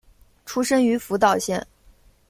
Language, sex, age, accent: Chinese, female, 30-39, 出生地：上海市